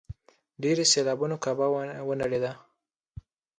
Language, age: Pashto, under 19